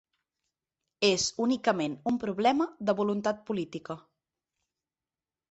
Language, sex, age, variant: Catalan, female, 30-39, Central